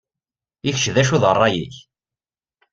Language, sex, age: Kabyle, male, 40-49